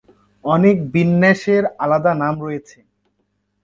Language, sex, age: Bengali, male, under 19